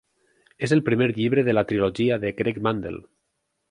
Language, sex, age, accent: Catalan, male, 19-29, valencià